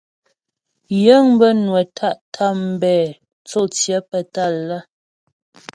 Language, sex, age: Ghomala, female, 30-39